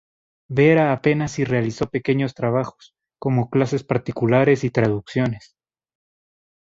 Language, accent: Spanish, América central